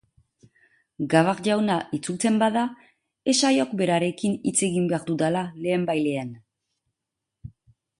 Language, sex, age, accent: Basque, female, 40-49, Nafar-lapurtarra edo Zuberotarra (Lapurdi, Nafarroa Beherea, Zuberoa)